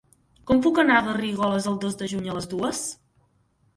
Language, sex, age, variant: Catalan, female, under 19, Central